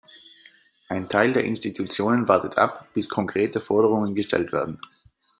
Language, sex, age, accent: German, male, 19-29, Österreichisches Deutsch